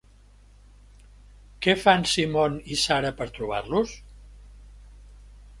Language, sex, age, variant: Catalan, male, 70-79, Central